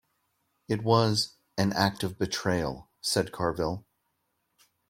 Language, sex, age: English, male, 30-39